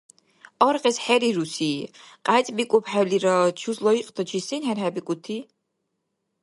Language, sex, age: Dargwa, female, 19-29